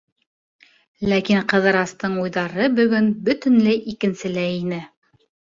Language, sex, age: Bashkir, female, 30-39